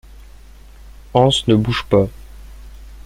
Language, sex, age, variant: French, male, under 19, Français de métropole